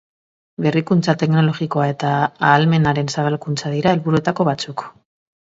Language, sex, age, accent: Basque, female, 30-39, Mendebalekoa (Araba, Bizkaia, Gipuzkoako mendebaleko herri batzuk)